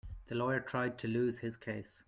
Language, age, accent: English, 30-39, Irish English